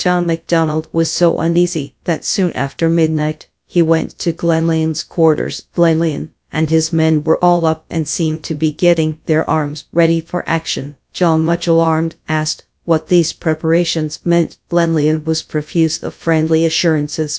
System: TTS, GradTTS